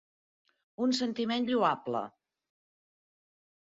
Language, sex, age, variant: Catalan, female, 60-69, Central